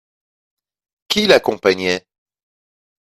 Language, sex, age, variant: French, male, 40-49, Français de métropole